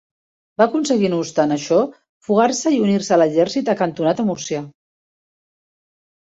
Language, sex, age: Catalan, female, 50-59